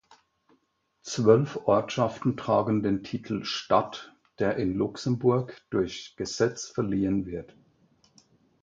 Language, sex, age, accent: German, male, 60-69, Deutschland Deutsch; Schweizerdeutsch